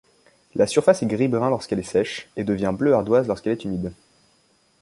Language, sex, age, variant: French, male, 19-29, Français de métropole